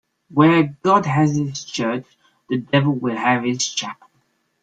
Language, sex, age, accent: English, male, 19-29, England English